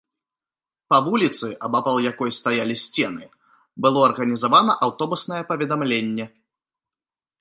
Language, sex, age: Belarusian, male, 19-29